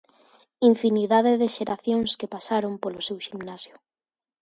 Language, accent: Galician, Normativo (estándar)